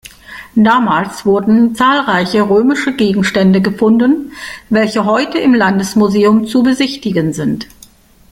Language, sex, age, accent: German, female, 50-59, Deutschland Deutsch